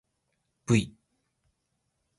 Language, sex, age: Japanese, male, 19-29